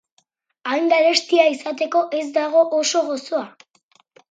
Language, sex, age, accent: Basque, female, under 19, Erdialdekoa edo Nafarra (Gipuzkoa, Nafarroa)